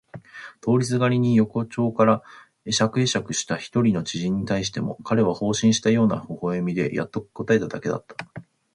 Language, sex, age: Japanese, male, 19-29